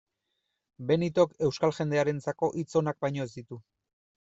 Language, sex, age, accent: Basque, male, 30-39, Erdialdekoa edo Nafarra (Gipuzkoa, Nafarroa)